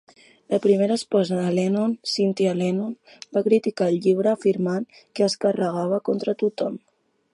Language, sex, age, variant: Catalan, female, 19-29, Central